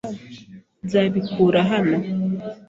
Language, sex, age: Kinyarwanda, female, 19-29